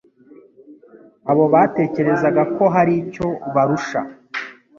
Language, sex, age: Kinyarwanda, male, 30-39